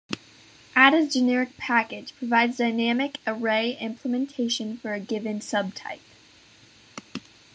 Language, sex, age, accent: English, female, under 19, United States English